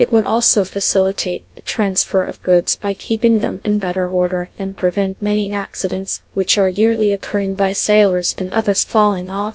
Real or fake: fake